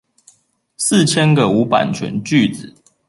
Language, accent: Chinese, 出生地：臺中市